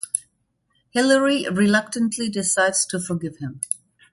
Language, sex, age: English, female, 50-59